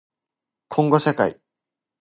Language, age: Japanese, 19-29